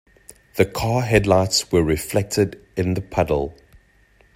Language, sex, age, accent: English, male, 30-39, Southern African (South Africa, Zimbabwe, Namibia)